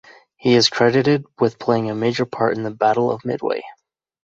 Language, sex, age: English, male, 19-29